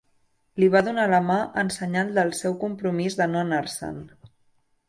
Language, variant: Catalan, Central